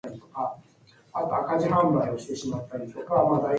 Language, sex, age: English, female, 19-29